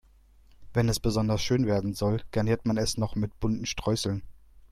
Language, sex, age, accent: German, male, 30-39, Deutschland Deutsch